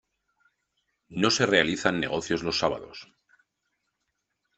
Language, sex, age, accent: Spanish, male, 40-49, España: Centro-Sur peninsular (Madrid, Toledo, Castilla-La Mancha)